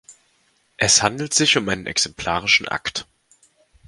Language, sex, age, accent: German, male, 19-29, Deutschland Deutsch